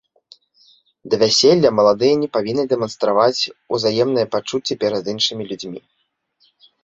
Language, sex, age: Belarusian, male, 19-29